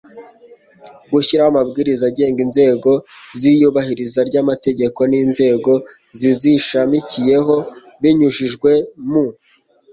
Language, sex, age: Kinyarwanda, male, 40-49